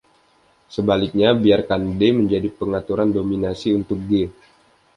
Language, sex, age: Indonesian, male, 19-29